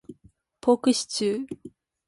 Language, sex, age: Japanese, female, 19-29